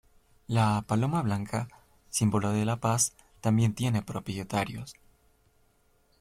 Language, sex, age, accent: Spanish, male, 19-29, Andino-Pacífico: Colombia, Perú, Ecuador, oeste de Bolivia y Venezuela andina